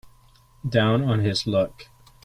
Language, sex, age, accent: English, male, 19-29, United States English